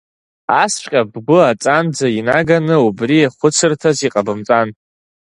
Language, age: Abkhazian, under 19